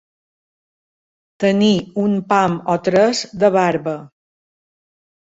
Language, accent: Catalan, mallorquí